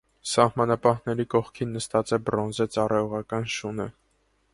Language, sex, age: Armenian, male, 19-29